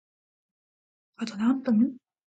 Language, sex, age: Japanese, female, 19-29